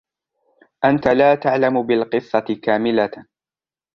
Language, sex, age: Arabic, male, 19-29